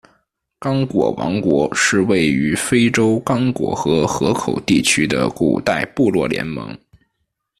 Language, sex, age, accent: Chinese, male, 19-29, 出生地：北京市